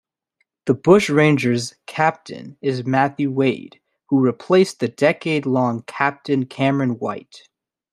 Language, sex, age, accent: English, male, 19-29, United States English